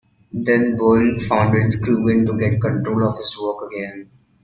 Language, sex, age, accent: English, male, 19-29, India and South Asia (India, Pakistan, Sri Lanka)